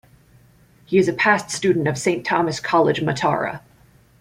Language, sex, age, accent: English, female, 19-29, United States English